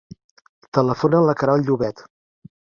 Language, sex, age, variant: Catalan, male, 40-49, Central